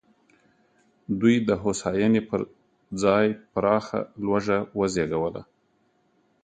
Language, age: Pashto, 50-59